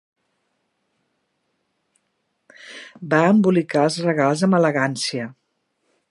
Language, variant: Catalan, Central